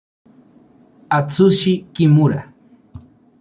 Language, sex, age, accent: Spanish, male, 19-29, México